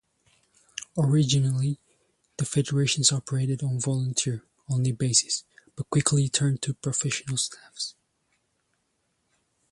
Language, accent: English, United States English